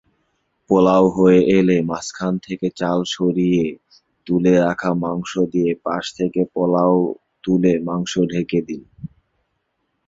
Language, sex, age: Bengali, male, 19-29